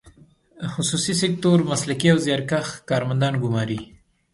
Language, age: Pashto, 19-29